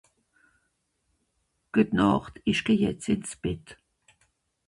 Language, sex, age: Swiss German, female, 60-69